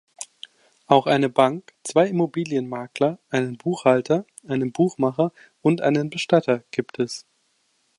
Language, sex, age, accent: German, male, 19-29, Deutschland Deutsch